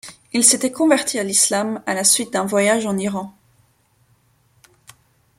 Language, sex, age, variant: French, female, 19-29, Français de métropole